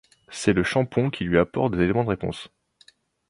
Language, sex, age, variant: French, male, 19-29, Français de métropole